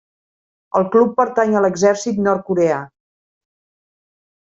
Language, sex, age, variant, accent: Catalan, female, 50-59, Central, central